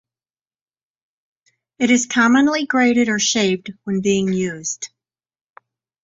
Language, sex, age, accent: English, female, 60-69, United States English